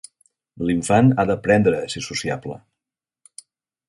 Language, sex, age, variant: Catalan, male, 60-69, Central